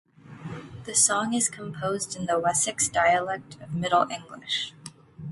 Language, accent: English, Canadian English